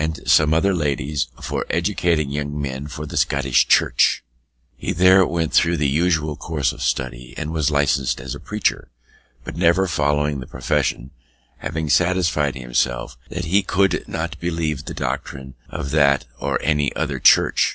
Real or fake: real